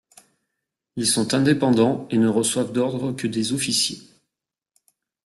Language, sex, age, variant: French, male, 40-49, Français de métropole